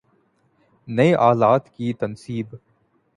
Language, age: Urdu, 19-29